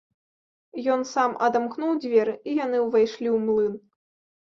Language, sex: Belarusian, female